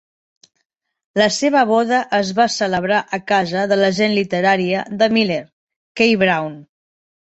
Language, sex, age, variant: Catalan, female, 30-39, Septentrional